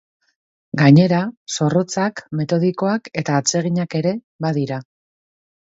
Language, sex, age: Basque, female, 40-49